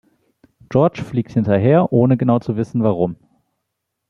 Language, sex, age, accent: German, male, 19-29, Deutschland Deutsch